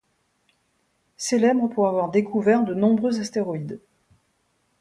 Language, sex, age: French, female, 50-59